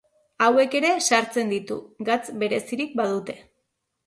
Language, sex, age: Basque, female, 30-39